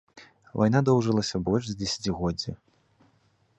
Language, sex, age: Belarusian, male, 19-29